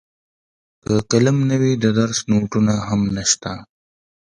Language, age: Pashto, 19-29